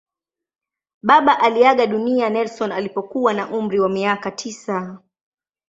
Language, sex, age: Swahili, female, 19-29